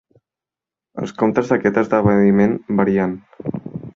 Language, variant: Catalan, Central